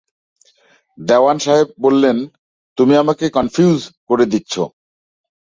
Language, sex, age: Bengali, male, 40-49